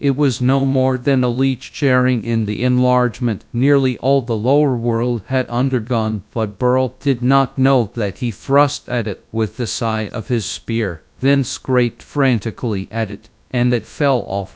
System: TTS, GradTTS